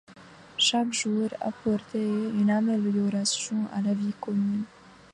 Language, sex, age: French, female, 19-29